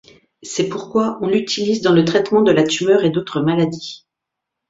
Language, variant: French, Français de métropole